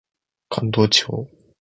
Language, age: Japanese, 19-29